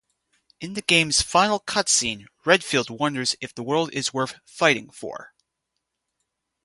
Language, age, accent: English, 19-29, United States English